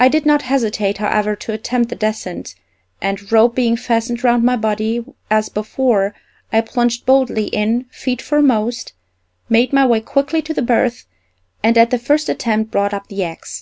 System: none